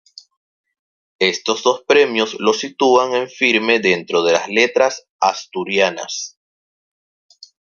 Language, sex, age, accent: Spanish, male, 30-39, Caribe: Cuba, Venezuela, Puerto Rico, República Dominicana, Panamá, Colombia caribeña, México caribeño, Costa del golfo de México